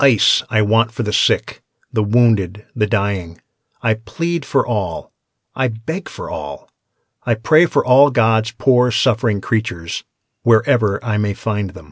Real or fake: real